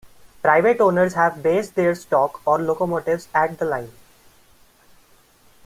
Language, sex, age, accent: English, male, 19-29, India and South Asia (India, Pakistan, Sri Lanka)